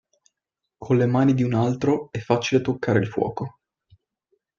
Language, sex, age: Italian, male, 19-29